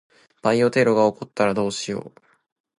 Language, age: Japanese, 19-29